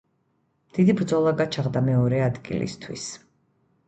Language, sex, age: Georgian, female, 30-39